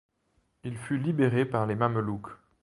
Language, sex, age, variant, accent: French, male, 19-29, Français d'Europe, Français de Suisse